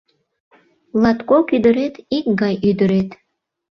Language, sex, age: Mari, female, 19-29